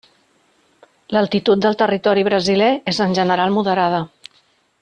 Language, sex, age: Catalan, female, 50-59